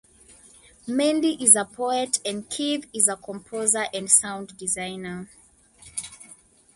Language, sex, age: English, female, 19-29